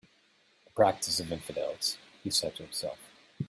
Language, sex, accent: English, male, United States English